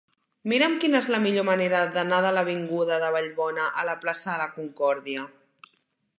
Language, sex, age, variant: Catalan, female, 30-39, Central